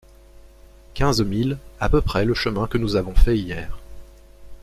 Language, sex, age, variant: French, male, 19-29, Français de métropole